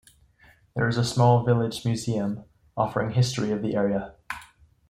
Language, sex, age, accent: English, male, 19-29, United States English